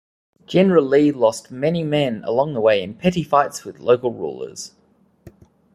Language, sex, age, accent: English, male, 30-39, Australian English